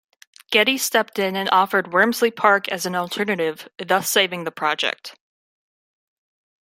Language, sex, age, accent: English, female, 19-29, United States English